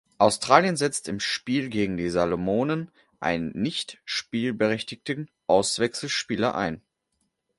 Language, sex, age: German, male, 19-29